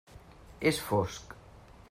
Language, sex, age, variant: Catalan, female, 50-59, Central